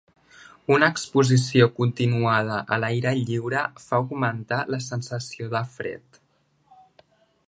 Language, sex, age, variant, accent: Catalan, male, under 19, Central, central